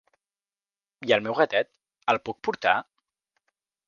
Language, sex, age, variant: Catalan, male, under 19, Central